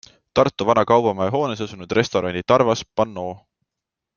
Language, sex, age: Estonian, male, 19-29